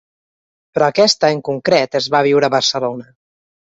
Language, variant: Catalan, Balear